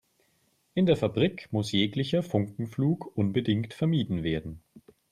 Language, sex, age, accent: German, male, 40-49, Deutschland Deutsch